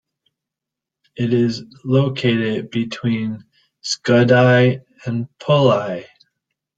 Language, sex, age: English, male, 30-39